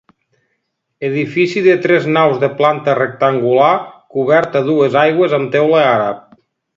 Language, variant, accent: Catalan, Nord-Occidental, nord-occidental